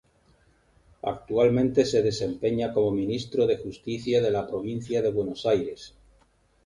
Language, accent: Spanish, España: Centro-Sur peninsular (Madrid, Toledo, Castilla-La Mancha)